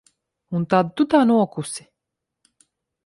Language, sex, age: Latvian, female, 30-39